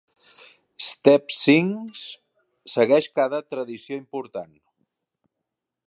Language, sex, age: Catalan, male, 50-59